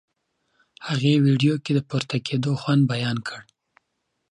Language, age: Pashto, 19-29